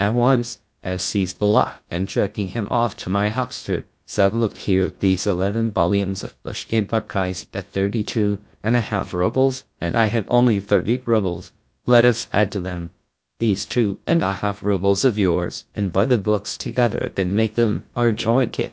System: TTS, GlowTTS